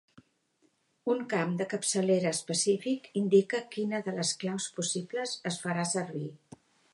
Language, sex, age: Catalan, female, 60-69